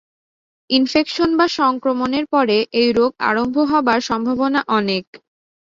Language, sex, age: Bengali, female, 19-29